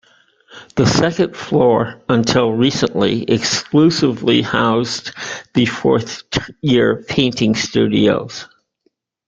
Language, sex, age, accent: English, male, 60-69, United States English